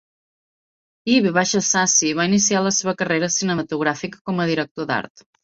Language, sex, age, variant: Catalan, female, 30-39, Central